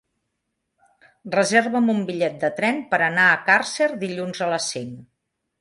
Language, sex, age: Catalan, female, 60-69